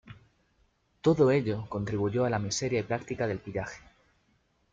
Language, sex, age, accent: Spanish, male, 19-29, España: Sur peninsular (Andalucia, Extremadura, Murcia)